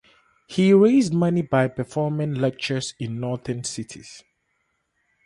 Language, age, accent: English, 19-29, United States English; Southern African (South Africa, Zimbabwe, Namibia)